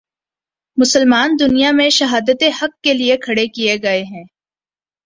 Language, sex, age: Urdu, female, 19-29